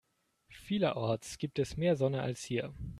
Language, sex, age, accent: German, male, 19-29, Deutschland Deutsch